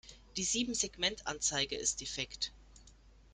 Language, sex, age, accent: German, female, 19-29, Deutschland Deutsch